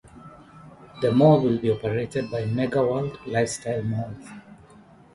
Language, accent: English, Kenyan English